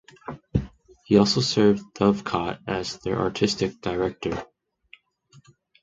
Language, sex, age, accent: English, male, 19-29, United States English